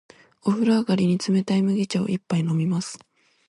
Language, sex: Japanese, female